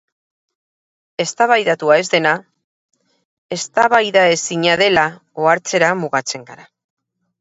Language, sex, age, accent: Basque, female, 40-49, Mendebalekoa (Araba, Bizkaia, Gipuzkoako mendebaleko herri batzuk)